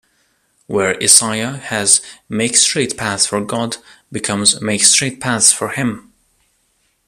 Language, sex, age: English, male, 19-29